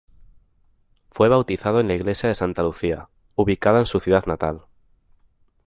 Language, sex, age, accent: Spanish, male, under 19, España: Norte peninsular (Asturias, Castilla y León, Cantabria, País Vasco, Navarra, Aragón, La Rioja, Guadalajara, Cuenca)